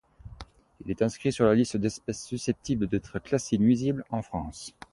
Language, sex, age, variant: French, male, 19-29, Français de métropole